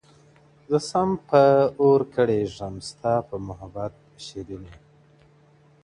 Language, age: Pashto, 30-39